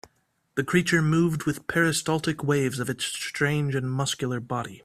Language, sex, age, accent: English, male, 19-29, United States English